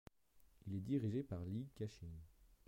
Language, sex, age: French, male, 30-39